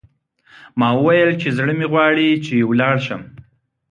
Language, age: Pashto, 30-39